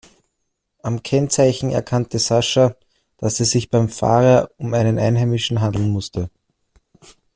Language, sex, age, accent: German, male, 30-39, Österreichisches Deutsch